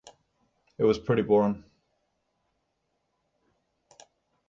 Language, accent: English, Northern Irish